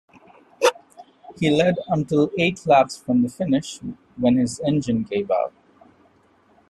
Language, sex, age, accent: English, male, 30-39, India and South Asia (India, Pakistan, Sri Lanka)